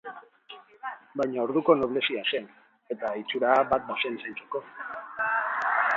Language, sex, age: Basque, male, 30-39